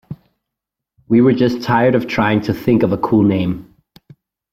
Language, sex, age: English, male, 19-29